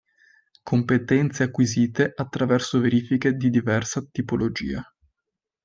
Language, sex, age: Italian, male, 19-29